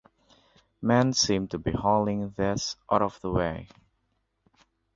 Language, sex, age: English, male, under 19